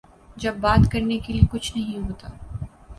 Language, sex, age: Urdu, female, 19-29